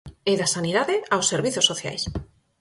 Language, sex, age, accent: Galician, female, 30-39, Normativo (estándar)